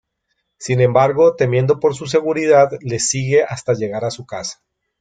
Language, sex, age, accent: Spanish, male, 30-39, Andino-Pacífico: Colombia, Perú, Ecuador, oeste de Bolivia y Venezuela andina